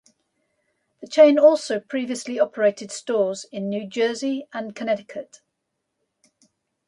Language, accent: English, England English